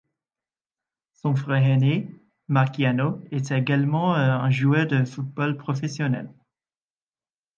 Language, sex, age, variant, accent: French, male, 19-29, Français d'Europe, Français du Royaume-Uni